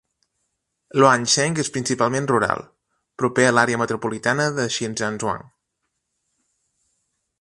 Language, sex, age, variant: Catalan, male, 30-39, Nord-Occidental